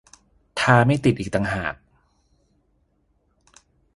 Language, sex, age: Thai, male, 30-39